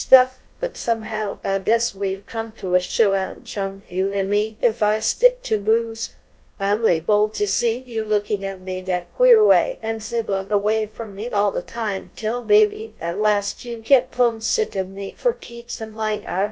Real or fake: fake